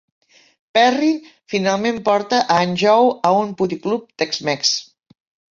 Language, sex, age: Catalan, female, 60-69